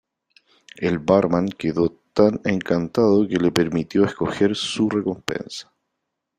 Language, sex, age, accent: Spanish, male, 40-49, Chileno: Chile, Cuyo